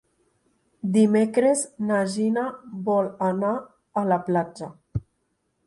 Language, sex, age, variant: Catalan, female, 19-29, Nord-Occidental